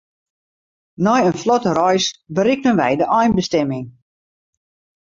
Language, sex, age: Western Frisian, female, 50-59